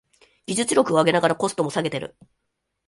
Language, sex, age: Japanese, female, 19-29